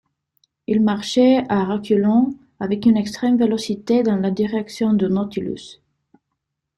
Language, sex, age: French, female, 30-39